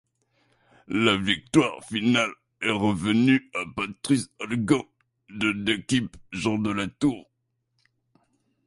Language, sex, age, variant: French, male, 19-29, Français de métropole